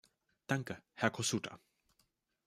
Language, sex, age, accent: German, male, 19-29, Deutschland Deutsch